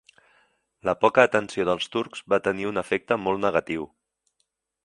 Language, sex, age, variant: Catalan, male, 40-49, Central